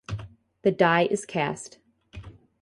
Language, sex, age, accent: English, female, 19-29, United States English